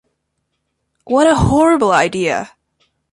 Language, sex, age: English, female, 19-29